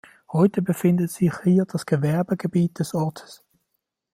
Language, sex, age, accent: German, male, 19-29, Schweizerdeutsch